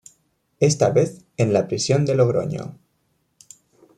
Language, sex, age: Spanish, male, 19-29